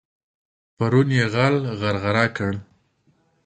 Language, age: Pashto, 30-39